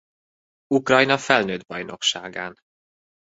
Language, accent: Hungarian, budapesti